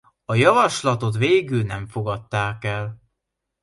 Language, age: Hungarian, 19-29